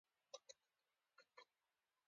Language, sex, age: Pashto, female, 19-29